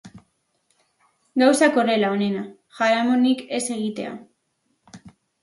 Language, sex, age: Basque, female, under 19